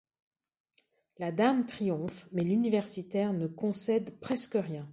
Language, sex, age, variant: French, female, 40-49, Français de métropole